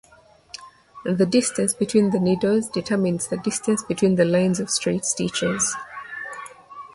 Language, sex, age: English, female, 19-29